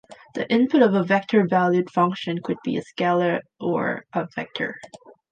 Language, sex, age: English, female, 19-29